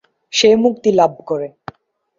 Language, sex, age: Bengali, male, under 19